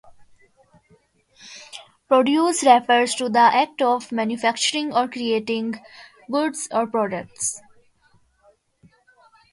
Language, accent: English, India and South Asia (India, Pakistan, Sri Lanka)